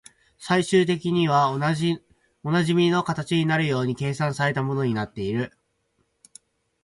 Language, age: Japanese, 19-29